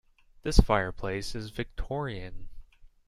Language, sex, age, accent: English, male, 19-29, United States English